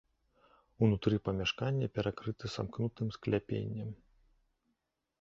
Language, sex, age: Belarusian, male, 30-39